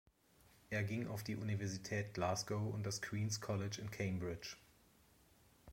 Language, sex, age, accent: German, male, 30-39, Deutschland Deutsch